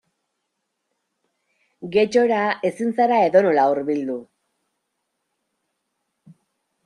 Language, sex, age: Basque, female, 30-39